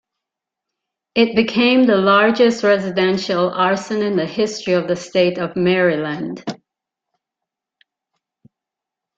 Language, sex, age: English, female, 50-59